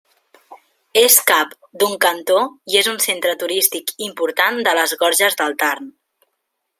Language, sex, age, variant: Catalan, female, 19-29, Central